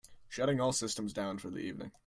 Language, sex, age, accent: English, male, under 19, United States English